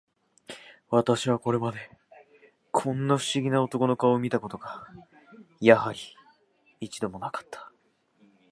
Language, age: Japanese, 30-39